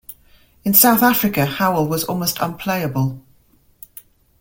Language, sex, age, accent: English, female, 50-59, England English